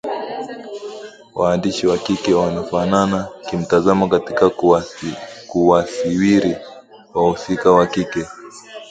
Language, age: Swahili, 19-29